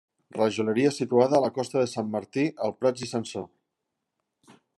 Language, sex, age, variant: Catalan, male, 40-49, Central